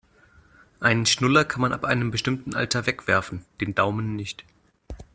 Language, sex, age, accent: German, male, 19-29, Deutschland Deutsch